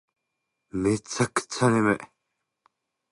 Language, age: Japanese, 19-29